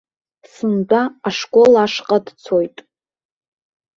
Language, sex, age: Abkhazian, female, 19-29